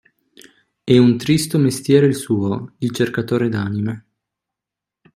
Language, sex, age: Italian, male, 19-29